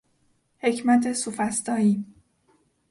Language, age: Persian, 30-39